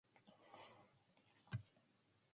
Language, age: English, 19-29